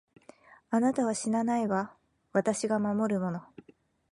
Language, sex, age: Japanese, female, 19-29